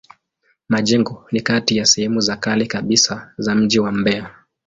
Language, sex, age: Swahili, male, 19-29